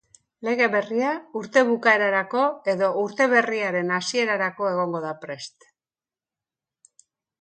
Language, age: Basque, 60-69